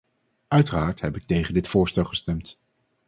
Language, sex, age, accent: Dutch, male, 40-49, Nederlands Nederlands